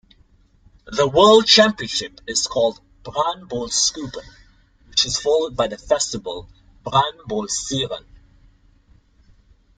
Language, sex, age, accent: English, male, 19-29, Singaporean English